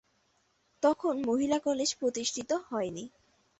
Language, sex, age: Bengali, female, 19-29